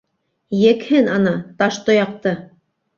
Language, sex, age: Bashkir, female, 30-39